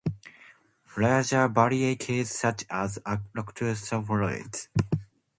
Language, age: English, 19-29